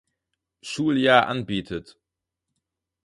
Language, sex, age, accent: German, male, 19-29, Deutschland Deutsch